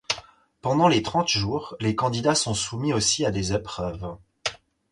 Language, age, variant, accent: French, 19-29, Français d'Europe, Français de Suisse